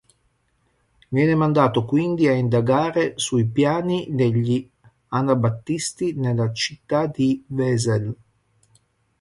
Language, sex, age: Italian, male, 50-59